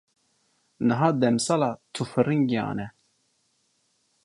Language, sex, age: Kurdish, male, 30-39